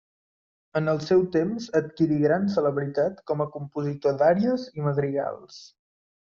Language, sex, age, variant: Catalan, male, 19-29, Central